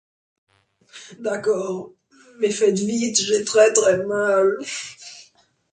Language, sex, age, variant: French, male, 19-29, Français de métropole